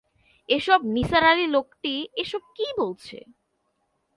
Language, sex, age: Bengali, female, 19-29